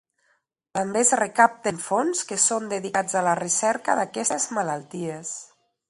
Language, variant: Catalan, Nord-Occidental